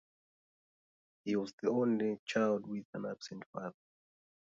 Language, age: English, 19-29